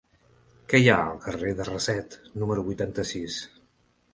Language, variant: Catalan, Central